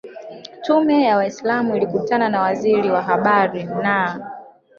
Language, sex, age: Swahili, female, 19-29